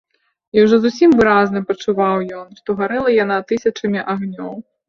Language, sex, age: Belarusian, female, 30-39